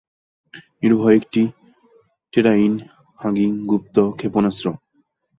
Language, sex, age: Bengali, male, 19-29